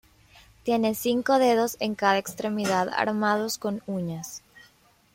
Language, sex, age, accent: Spanish, female, 19-29, América central